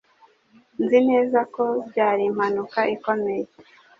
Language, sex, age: Kinyarwanda, female, 30-39